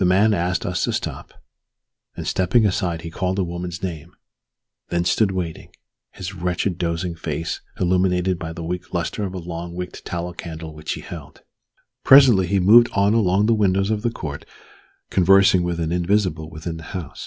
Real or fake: real